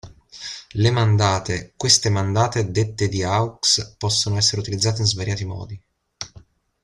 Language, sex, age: Italian, male, 19-29